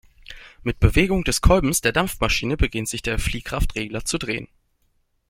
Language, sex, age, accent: German, male, 19-29, Deutschland Deutsch